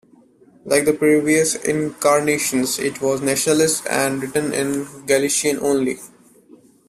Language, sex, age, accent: English, male, 19-29, India and South Asia (India, Pakistan, Sri Lanka)